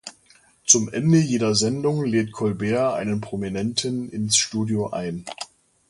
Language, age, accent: German, 50-59, Deutschland Deutsch